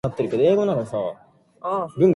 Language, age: English, under 19